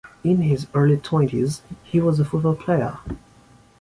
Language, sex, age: English, male, 19-29